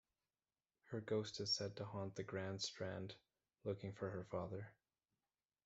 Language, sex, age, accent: English, male, 30-39, Canadian English